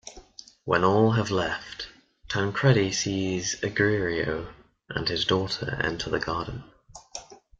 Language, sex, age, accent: English, male, under 19, England English